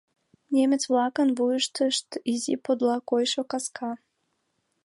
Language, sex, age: Mari, female, 19-29